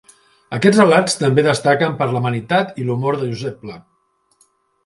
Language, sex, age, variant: Catalan, male, 50-59, Central